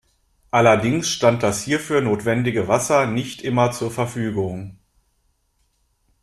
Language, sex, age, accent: German, male, 30-39, Deutschland Deutsch